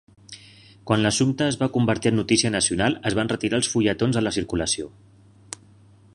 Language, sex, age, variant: Catalan, male, 40-49, Central